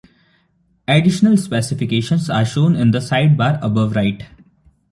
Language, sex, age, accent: English, male, 19-29, India and South Asia (India, Pakistan, Sri Lanka)